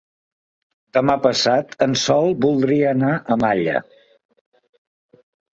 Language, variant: Catalan, Central